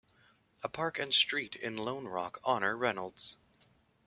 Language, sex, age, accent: English, male, 30-39, Canadian English